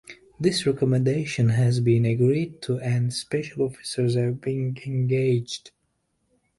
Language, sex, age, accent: English, male, 30-39, England English